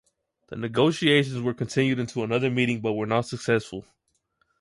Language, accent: English, United States English